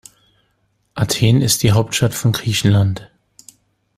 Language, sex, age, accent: German, male, 40-49, Deutschland Deutsch